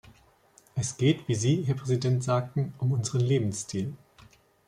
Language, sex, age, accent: German, male, 40-49, Deutschland Deutsch